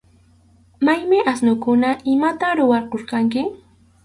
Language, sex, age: Arequipa-La Unión Quechua, female, 19-29